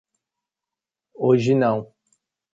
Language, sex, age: Portuguese, male, 19-29